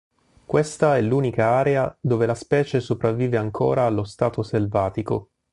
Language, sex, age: Italian, male, 40-49